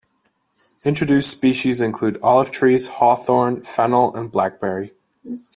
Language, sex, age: English, male, 19-29